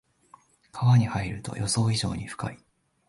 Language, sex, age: Japanese, male, 19-29